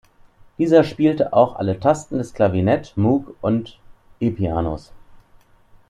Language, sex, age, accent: German, male, 30-39, Deutschland Deutsch